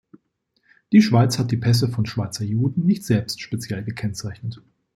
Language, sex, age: German, male, 30-39